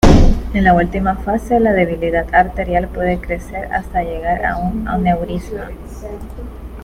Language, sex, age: Spanish, female, 19-29